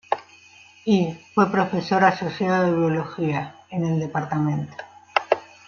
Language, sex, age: Spanish, female, 60-69